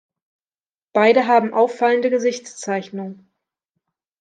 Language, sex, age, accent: German, female, 19-29, Deutschland Deutsch